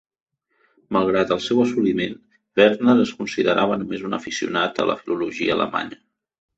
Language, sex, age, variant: Catalan, male, 50-59, Central